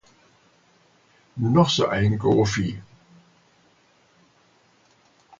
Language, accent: German, Deutschland Deutsch